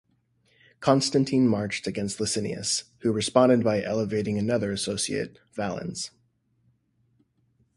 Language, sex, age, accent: English, male, 30-39, United States English